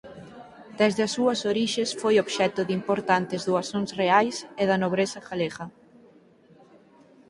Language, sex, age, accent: Galician, female, 19-29, Atlántico (seseo e gheada)